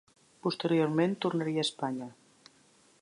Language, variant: Catalan, Central